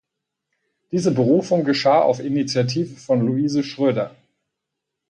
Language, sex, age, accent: German, male, 40-49, Deutschland Deutsch